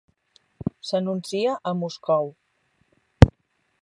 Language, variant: Catalan, Central